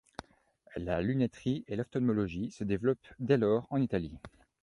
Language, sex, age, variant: French, male, 19-29, Français de métropole